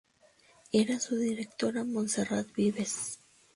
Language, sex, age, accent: Spanish, female, 30-39, México